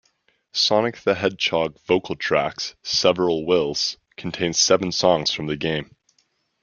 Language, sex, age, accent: English, male, 19-29, Canadian English